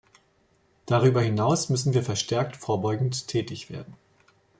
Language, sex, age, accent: German, male, 40-49, Deutschland Deutsch